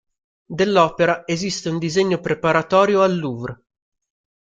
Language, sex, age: Italian, male, 30-39